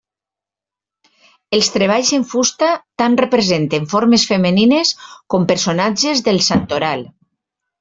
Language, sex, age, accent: Catalan, female, 50-59, valencià